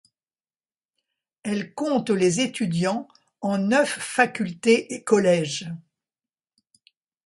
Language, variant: French, Français de métropole